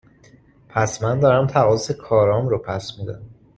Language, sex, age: Persian, male, 19-29